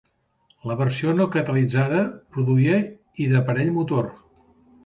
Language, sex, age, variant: Catalan, male, 50-59, Central